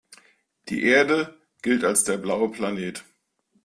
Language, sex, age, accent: German, male, 40-49, Deutschland Deutsch